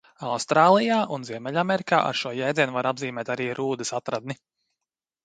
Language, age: Latvian, 30-39